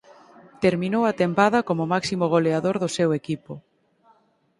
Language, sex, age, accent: Galician, female, 19-29, Oriental (común en zona oriental)